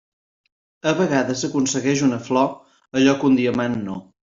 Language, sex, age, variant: Catalan, male, 19-29, Central